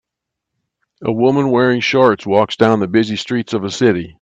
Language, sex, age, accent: English, male, 70-79, United States English